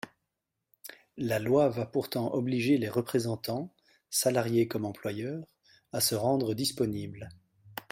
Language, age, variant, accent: French, 40-49, Français d'Europe, Français de Belgique